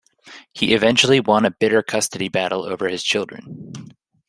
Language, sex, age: English, male, 19-29